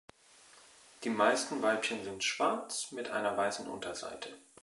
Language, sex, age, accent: German, male, 30-39, Deutschland Deutsch